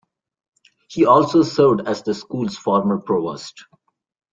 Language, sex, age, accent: English, male, 40-49, India and South Asia (India, Pakistan, Sri Lanka)